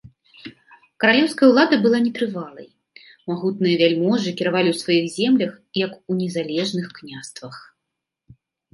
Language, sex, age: Belarusian, female, 30-39